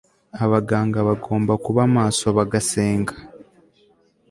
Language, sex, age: Kinyarwanda, male, 19-29